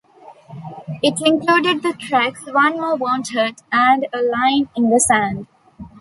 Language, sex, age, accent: English, female, 19-29, India and South Asia (India, Pakistan, Sri Lanka)